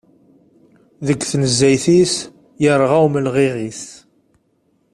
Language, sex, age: Kabyle, male, 30-39